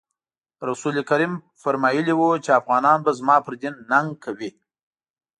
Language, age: Pashto, 40-49